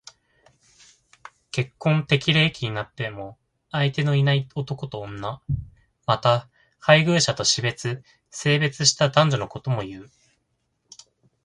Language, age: Japanese, 19-29